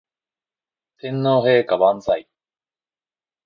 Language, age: Japanese, 30-39